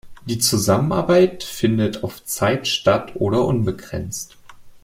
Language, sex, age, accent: German, male, 19-29, Deutschland Deutsch